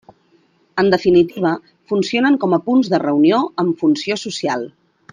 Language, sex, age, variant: Catalan, female, 40-49, Central